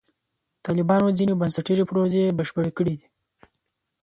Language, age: Pashto, 19-29